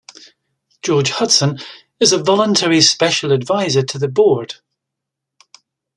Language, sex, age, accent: English, male, 50-59, England English